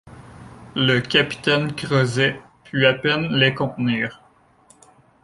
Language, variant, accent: French, Français d'Amérique du Nord, Français du Canada